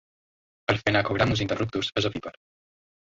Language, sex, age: Catalan, male, under 19